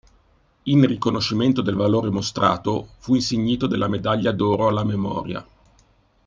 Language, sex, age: Italian, male, 50-59